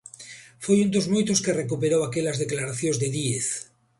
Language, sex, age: Galician, male, 50-59